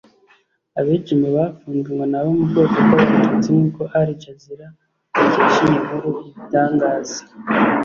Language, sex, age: Kinyarwanda, male, 30-39